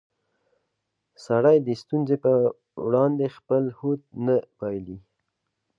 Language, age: Pashto, 19-29